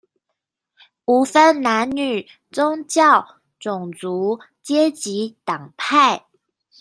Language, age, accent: Chinese, 19-29, 出生地：臺北市